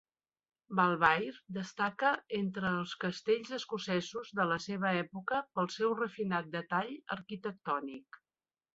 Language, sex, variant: Catalan, female, Central